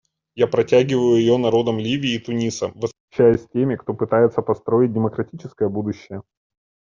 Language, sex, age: Russian, male, 30-39